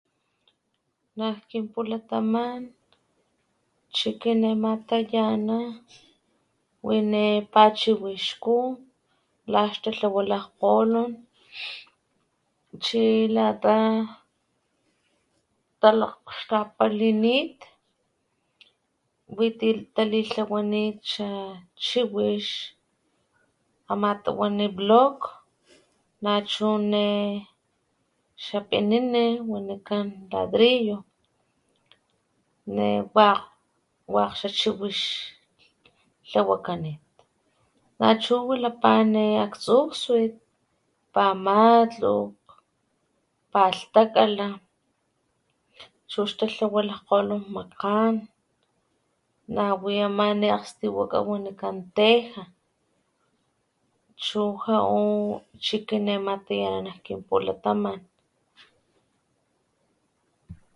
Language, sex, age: Papantla Totonac, female, 30-39